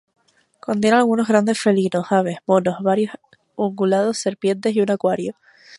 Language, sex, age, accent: Spanish, female, 19-29, España: Islas Canarias